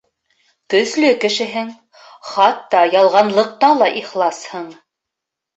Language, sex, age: Bashkir, female, 30-39